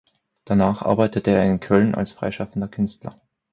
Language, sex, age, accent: German, male, 30-39, Österreichisches Deutsch